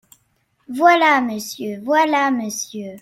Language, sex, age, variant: French, female, under 19, Français de métropole